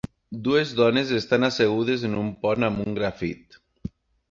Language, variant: Catalan, Septentrional